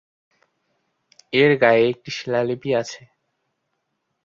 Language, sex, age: Bengali, male, 19-29